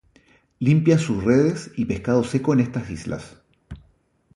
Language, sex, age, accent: Spanish, male, 40-49, Chileno: Chile, Cuyo